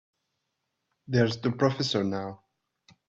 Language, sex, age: English, male, 19-29